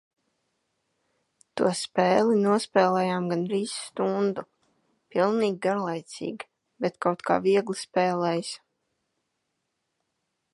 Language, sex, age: Latvian, female, 30-39